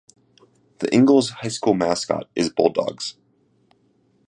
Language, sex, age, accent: English, male, 19-29, United States English